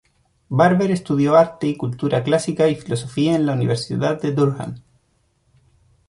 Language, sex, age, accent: Spanish, male, 30-39, Chileno: Chile, Cuyo